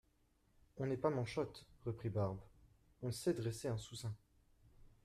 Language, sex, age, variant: French, male, under 19, Français de métropole